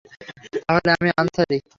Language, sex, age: Bengali, male, under 19